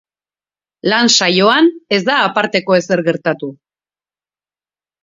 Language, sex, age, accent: Basque, female, 40-49, Erdialdekoa edo Nafarra (Gipuzkoa, Nafarroa)